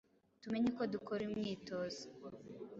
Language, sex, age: Kinyarwanda, female, 19-29